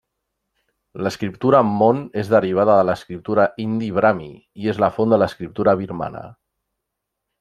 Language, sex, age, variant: Catalan, male, 40-49, Central